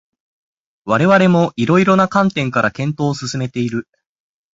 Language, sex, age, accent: Japanese, male, 19-29, 標準語